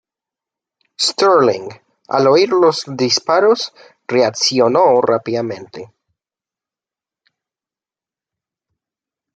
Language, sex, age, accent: Spanish, male, 19-29, Andino-Pacífico: Colombia, Perú, Ecuador, oeste de Bolivia y Venezuela andina